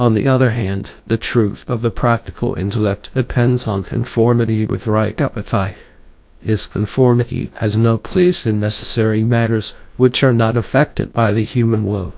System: TTS, GlowTTS